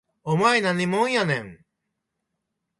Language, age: Japanese, 70-79